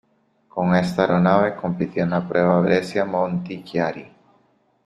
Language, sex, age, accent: Spanish, male, 19-29, América central